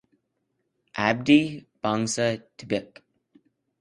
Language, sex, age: English, male, under 19